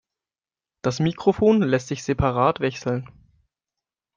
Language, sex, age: German, male, under 19